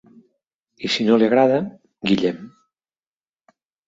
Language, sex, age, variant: Catalan, male, 50-59, Nord-Occidental